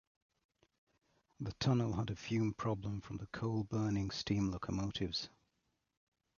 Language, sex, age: English, male, 40-49